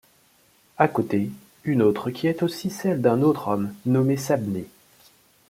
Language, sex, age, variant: French, male, 30-39, Français de métropole